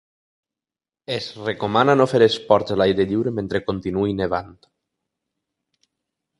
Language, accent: Catalan, valencià